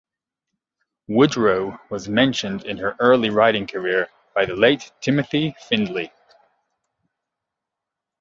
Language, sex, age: English, male, 30-39